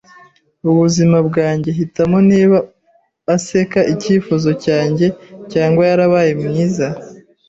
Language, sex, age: Kinyarwanda, female, 30-39